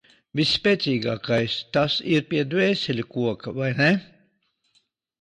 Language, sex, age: Latvian, male, 50-59